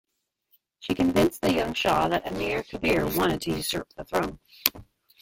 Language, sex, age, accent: English, female, 40-49, United States English